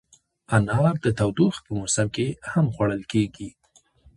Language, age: Pashto, 30-39